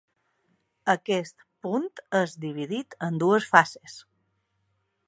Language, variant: Catalan, Balear